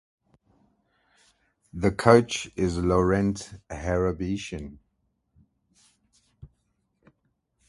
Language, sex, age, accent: English, male, 40-49, Southern African (South Africa, Zimbabwe, Namibia)